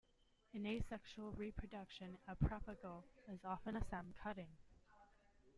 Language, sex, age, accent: English, female, 19-29, United States English